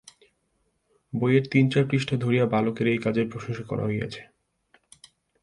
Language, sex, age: Bengali, male, 19-29